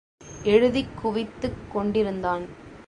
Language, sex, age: Tamil, female, 19-29